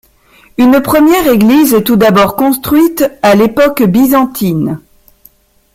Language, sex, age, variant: French, female, 50-59, Français de métropole